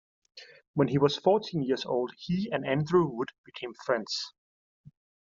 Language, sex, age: English, male, 19-29